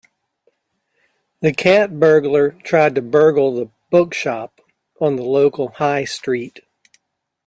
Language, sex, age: English, male, 50-59